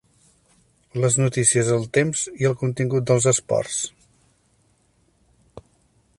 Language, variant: Catalan, Septentrional